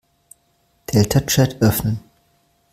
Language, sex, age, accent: German, male, 19-29, Deutschland Deutsch